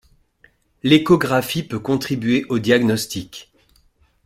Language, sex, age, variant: French, male, 40-49, Français de métropole